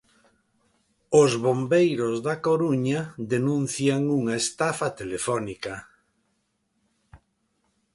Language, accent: Galician, Central (gheada); Normativo (estándar)